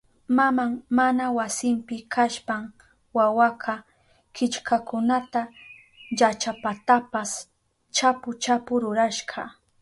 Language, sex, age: Southern Pastaza Quechua, female, 19-29